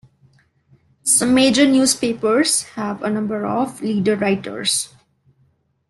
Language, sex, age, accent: English, female, 19-29, India and South Asia (India, Pakistan, Sri Lanka)